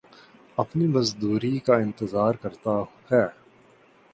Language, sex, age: Urdu, male, 19-29